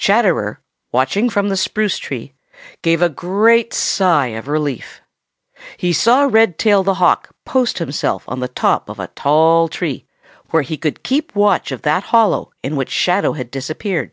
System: none